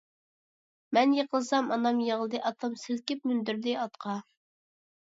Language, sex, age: Uyghur, female, under 19